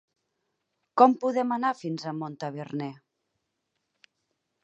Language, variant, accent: Catalan, Central, Camp de Tarragona